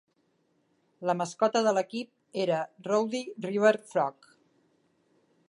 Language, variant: Catalan, Central